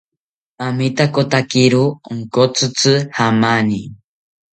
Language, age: South Ucayali Ashéninka, under 19